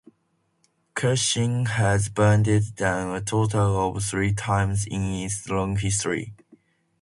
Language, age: English, under 19